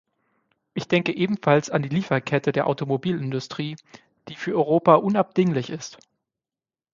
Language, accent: German, Deutschland Deutsch